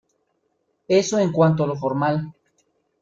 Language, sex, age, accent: Spanish, male, 19-29, México